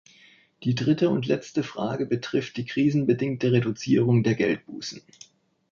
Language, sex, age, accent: German, male, 19-29, Deutschland Deutsch